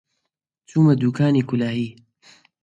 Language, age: Central Kurdish, 19-29